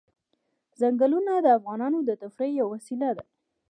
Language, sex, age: Pashto, female, 19-29